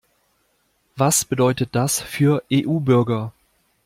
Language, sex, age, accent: German, male, 40-49, Deutschland Deutsch